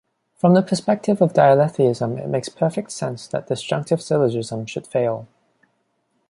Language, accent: English, Hong Kong English